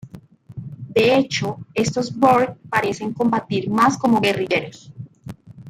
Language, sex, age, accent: Spanish, female, 30-39, Caribe: Cuba, Venezuela, Puerto Rico, República Dominicana, Panamá, Colombia caribeña, México caribeño, Costa del golfo de México